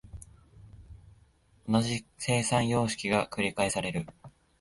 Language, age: Japanese, 19-29